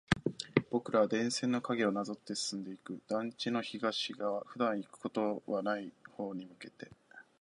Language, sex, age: Japanese, male, 19-29